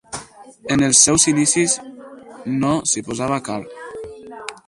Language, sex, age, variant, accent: Catalan, male, under 19, Valencià meridional, valencià